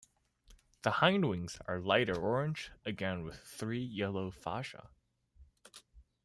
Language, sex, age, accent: English, male, under 19, Hong Kong English